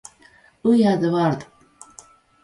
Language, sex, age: Japanese, female, 50-59